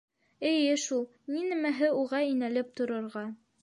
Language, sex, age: Bashkir, female, under 19